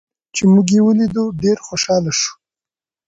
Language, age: Pashto, 19-29